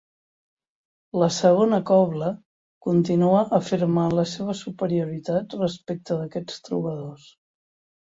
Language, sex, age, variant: Catalan, female, 60-69, Central